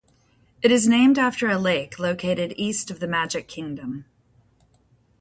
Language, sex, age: English, female, 50-59